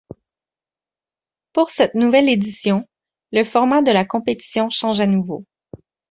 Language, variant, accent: French, Français d'Amérique du Nord, Français du Canada